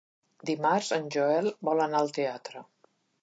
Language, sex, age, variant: Catalan, female, 60-69, Central